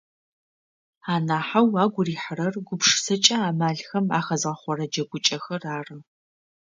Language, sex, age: Adyghe, female, 30-39